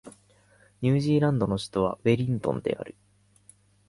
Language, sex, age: Japanese, male, 19-29